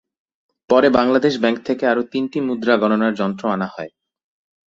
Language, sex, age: Bengali, male, 19-29